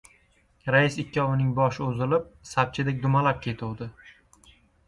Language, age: Uzbek, 19-29